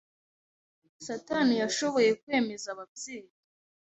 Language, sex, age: Kinyarwanda, female, 19-29